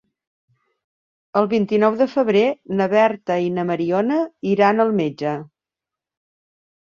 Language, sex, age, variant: Catalan, female, 50-59, Septentrional